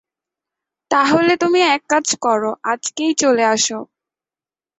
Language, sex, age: Bengali, female, 19-29